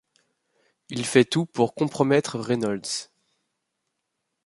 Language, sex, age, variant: French, male, 30-39, Français de métropole